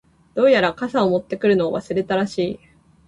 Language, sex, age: Japanese, female, 19-29